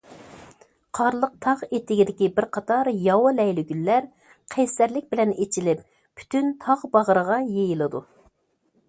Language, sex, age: Uyghur, female, 40-49